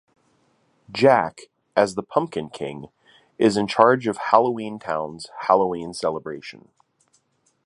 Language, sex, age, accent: English, male, 30-39, United States English